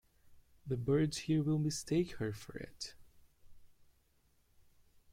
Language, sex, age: English, male, 30-39